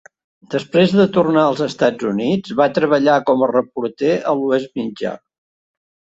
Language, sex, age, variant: Catalan, male, 60-69, Central